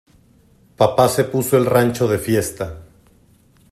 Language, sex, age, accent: Spanish, male, 40-49, México